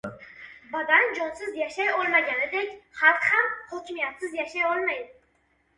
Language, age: Uzbek, 30-39